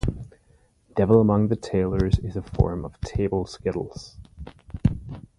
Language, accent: English, United States English